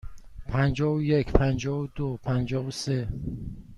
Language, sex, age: Persian, male, 30-39